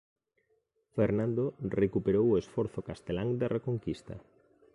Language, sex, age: Galician, male, 40-49